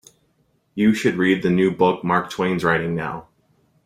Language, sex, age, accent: English, male, 19-29, United States English